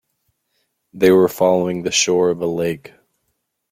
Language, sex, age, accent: English, male, 19-29, United States English